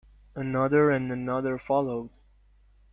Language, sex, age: English, male, 19-29